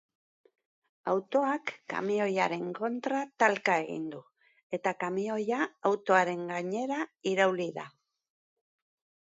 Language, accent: Basque, Erdialdekoa edo Nafarra (Gipuzkoa, Nafarroa)